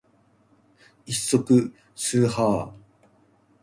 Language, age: Japanese, 30-39